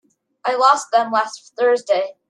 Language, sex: English, male